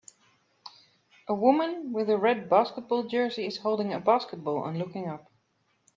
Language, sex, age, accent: English, female, 40-49, England English